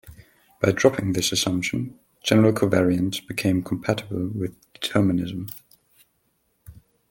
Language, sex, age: English, male, 19-29